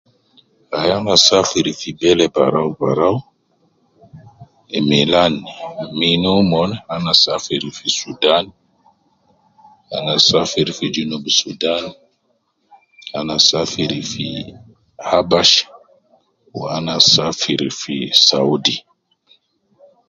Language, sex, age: Nubi, male, 30-39